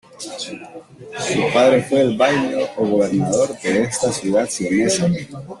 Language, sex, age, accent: Spanish, male, 19-29, América central